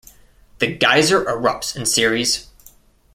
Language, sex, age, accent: English, male, 19-29, United States English